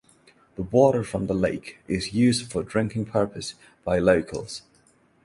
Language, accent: English, England English; India and South Asia (India, Pakistan, Sri Lanka)